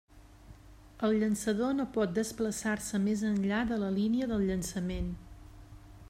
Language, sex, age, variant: Catalan, female, 40-49, Central